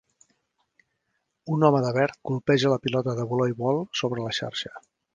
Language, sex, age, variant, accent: Catalan, male, 50-59, Central, central